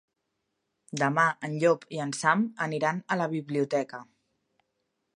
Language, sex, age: Catalan, female, 30-39